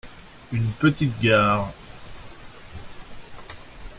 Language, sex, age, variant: French, male, 40-49, Français de métropole